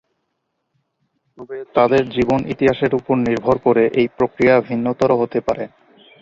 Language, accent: Bengali, Native